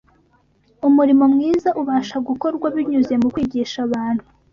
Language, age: Kinyarwanda, 19-29